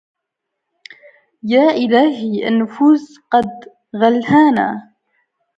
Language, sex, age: Arabic, female, 19-29